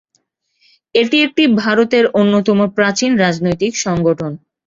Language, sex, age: Bengali, female, 19-29